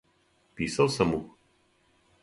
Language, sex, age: Serbian, male, 50-59